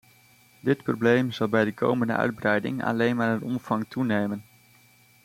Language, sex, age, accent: Dutch, male, 19-29, Nederlands Nederlands